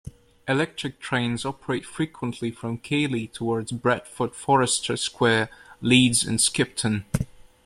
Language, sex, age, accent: English, male, 19-29, Scottish English